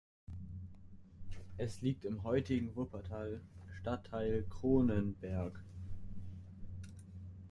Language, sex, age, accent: German, male, under 19, Deutschland Deutsch